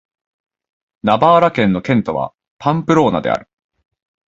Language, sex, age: Japanese, male, 19-29